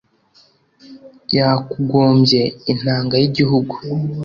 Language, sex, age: Kinyarwanda, male, under 19